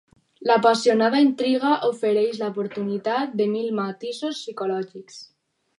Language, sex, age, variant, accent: Catalan, female, under 19, Alacantí, valencià